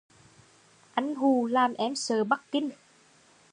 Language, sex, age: Vietnamese, female, 30-39